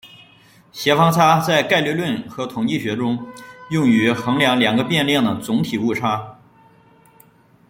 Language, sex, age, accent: Chinese, male, 30-39, 出生地：河南省